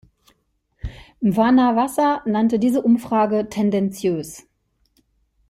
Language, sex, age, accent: German, female, 50-59, Deutschland Deutsch